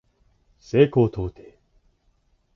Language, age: Japanese, 19-29